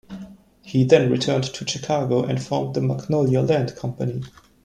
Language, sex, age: English, male, 19-29